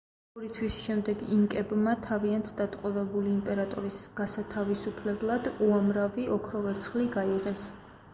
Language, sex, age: Georgian, female, 30-39